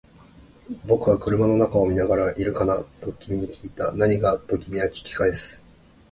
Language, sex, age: Japanese, male, 30-39